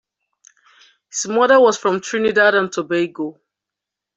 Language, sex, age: English, female, 30-39